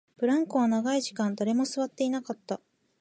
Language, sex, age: Japanese, female, 19-29